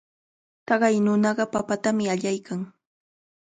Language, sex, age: Cajatambo North Lima Quechua, female, 19-29